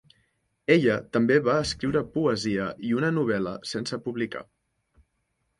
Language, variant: Catalan, Central